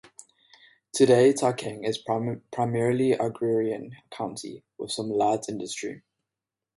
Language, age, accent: English, 19-29, Southern African (South Africa, Zimbabwe, Namibia)